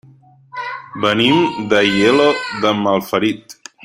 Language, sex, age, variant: Catalan, male, 30-39, Central